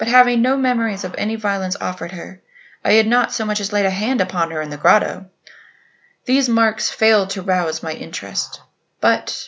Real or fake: real